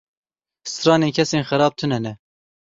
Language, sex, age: Kurdish, male, 19-29